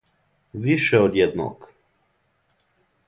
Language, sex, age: Serbian, male, 19-29